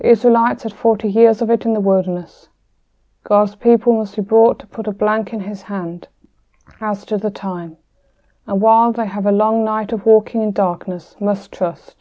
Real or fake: real